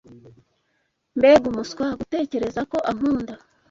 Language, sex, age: Kinyarwanda, female, 19-29